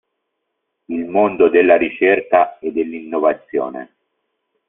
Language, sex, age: Italian, male, 50-59